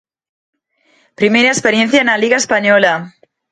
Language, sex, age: Galician, female, 40-49